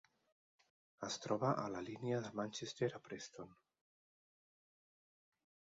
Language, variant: Catalan, Central